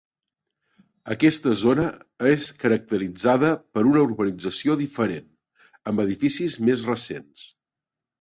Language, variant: Catalan, Central